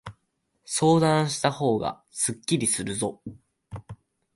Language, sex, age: Japanese, male, 19-29